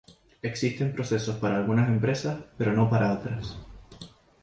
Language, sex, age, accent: Spanish, male, 19-29, España: Islas Canarias